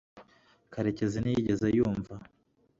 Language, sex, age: Kinyarwanda, male, 19-29